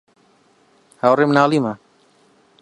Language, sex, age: Central Kurdish, male, 19-29